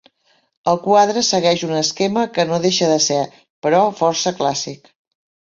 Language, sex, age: Catalan, female, 60-69